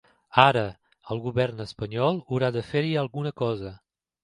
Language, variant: Catalan, Septentrional